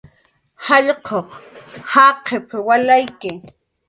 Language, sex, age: Jaqaru, female, 40-49